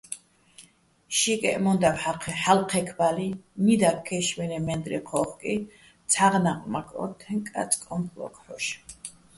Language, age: Bats, 60-69